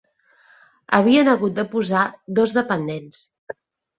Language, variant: Catalan, Nord-Occidental